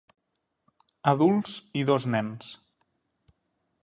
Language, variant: Catalan, Central